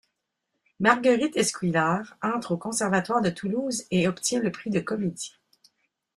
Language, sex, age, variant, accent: French, female, 50-59, Français d'Amérique du Nord, Français du Canada